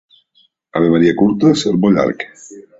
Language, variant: Catalan, Central